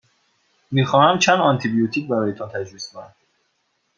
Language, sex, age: Persian, male, 19-29